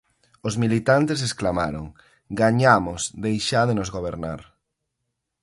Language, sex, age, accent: Galician, male, 19-29, Oriental (común en zona oriental)